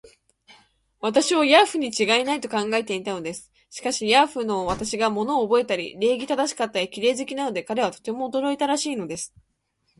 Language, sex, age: Japanese, female, under 19